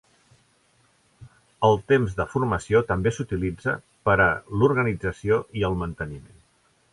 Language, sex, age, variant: Catalan, male, 60-69, Central